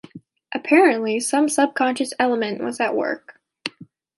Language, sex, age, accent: English, female, 19-29, United States English